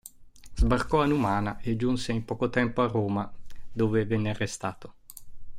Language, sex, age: Italian, male, 50-59